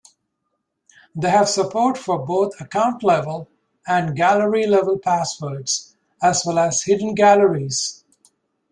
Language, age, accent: English, 50-59, United States English